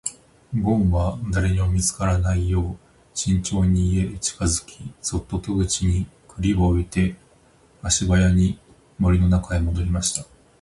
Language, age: Japanese, 30-39